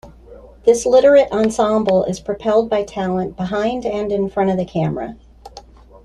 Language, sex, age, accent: English, female, 40-49, United States English